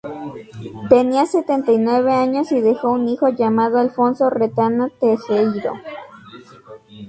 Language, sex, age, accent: Spanish, female, 19-29, México